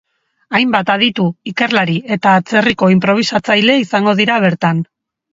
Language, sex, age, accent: Basque, female, 40-49, Erdialdekoa edo Nafarra (Gipuzkoa, Nafarroa)